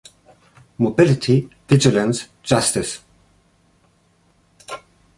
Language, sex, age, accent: German, male, 50-59, Deutschland Deutsch